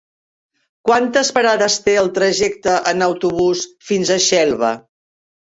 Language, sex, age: Catalan, female, 60-69